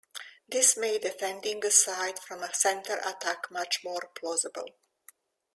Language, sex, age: English, female, 60-69